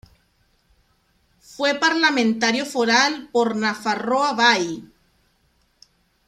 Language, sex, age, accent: Spanish, female, 40-49, Caribe: Cuba, Venezuela, Puerto Rico, República Dominicana, Panamá, Colombia caribeña, México caribeño, Costa del golfo de México